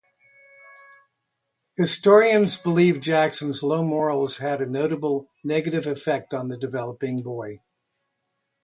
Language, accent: English, United States English